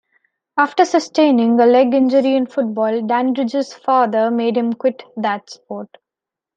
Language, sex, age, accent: English, female, 19-29, India and South Asia (India, Pakistan, Sri Lanka)